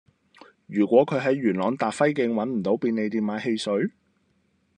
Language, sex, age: Cantonese, male, 19-29